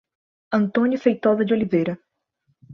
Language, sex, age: Portuguese, female, 19-29